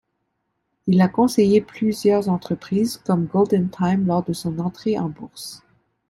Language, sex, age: French, female, 30-39